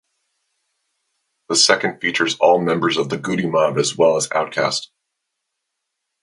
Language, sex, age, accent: English, male, 30-39, United States English